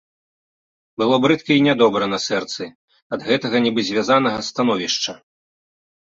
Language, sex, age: Belarusian, male, 30-39